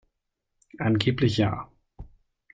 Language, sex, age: German, male, 19-29